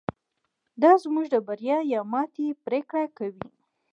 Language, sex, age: Pashto, female, 19-29